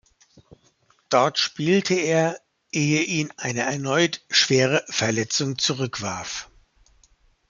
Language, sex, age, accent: German, male, 50-59, Deutschland Deutsch